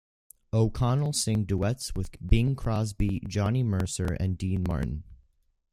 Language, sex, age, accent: English, male, under 19, United States English